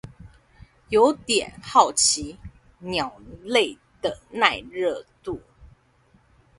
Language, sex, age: Chinese, female, 40-49